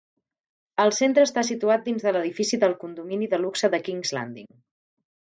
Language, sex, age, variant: Catalan, female, 19-29, Central